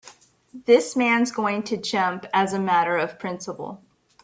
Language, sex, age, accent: English, female, 40-49, United States English